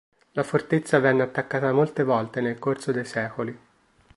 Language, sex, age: Italian, male, 19-29